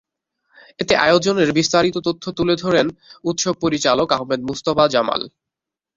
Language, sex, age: Bengali, male, under 19